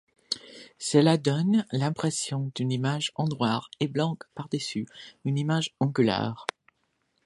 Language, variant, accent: French, Français d'Amérique du Nord, Français du Canada